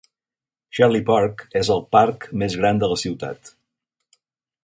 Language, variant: Catalan, Central